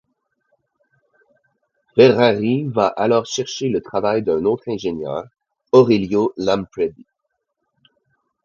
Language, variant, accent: French, Français d'Amérique du Nord, Français du Canada